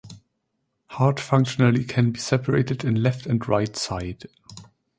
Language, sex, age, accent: English, male, 19-29, German English